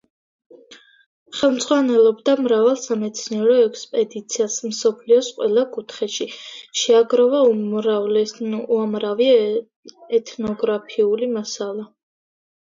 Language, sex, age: Georgian, female, under 19